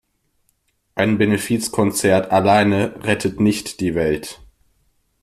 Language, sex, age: German, male, under 19